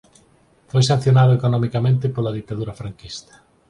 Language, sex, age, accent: Galician, male, 40-49, Normativo (estándar)